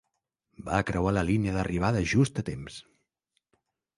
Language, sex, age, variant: Catalan, male, 40-49, Central